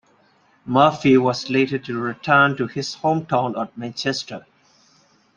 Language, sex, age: English, male, 40-49